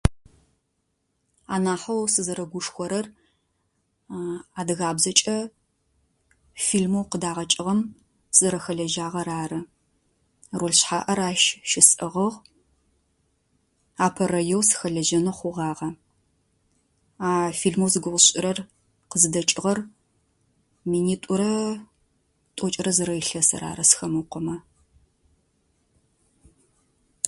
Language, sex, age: Adyghe, female, 30-39